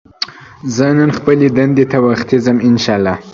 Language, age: Pashto, under 19